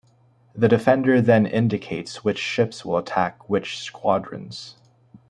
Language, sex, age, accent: English, male, 19-29, United States English